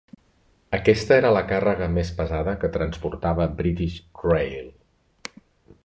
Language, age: Catalan, 40-49